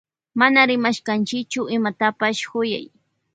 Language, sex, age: Loja Highland Quichua, female, 19-29